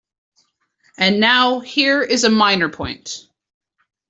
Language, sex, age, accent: English, female, 19-29, Canadian English